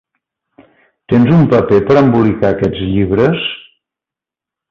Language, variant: Catalan, Central